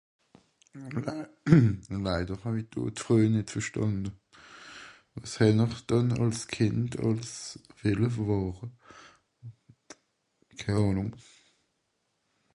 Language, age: Swiss German, 40-49